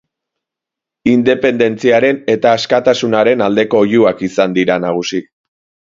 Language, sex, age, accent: Basque, male, 19-29, Mendebalekoa (Araba, Bizkaia, Gipuzkoako mendebaleko herri batzuk)